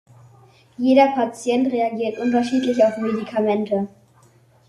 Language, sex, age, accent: German, male, under 19, Deutschland Deutsch